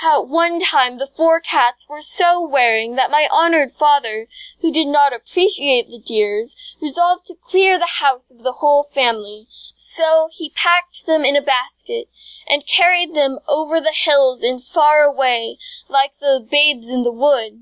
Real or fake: real